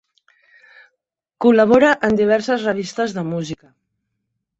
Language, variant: Catalan, Central